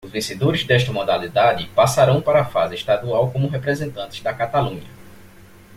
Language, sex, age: Portuguese, male, 19-29